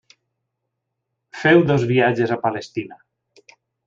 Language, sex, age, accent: Catalan, male, 40-49, valencià